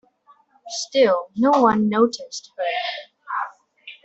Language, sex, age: English, female, under 19